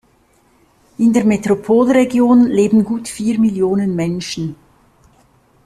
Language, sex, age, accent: German, female, 50-59, Schweizerdeutsch